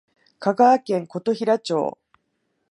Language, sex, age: Japanese, female, 50-59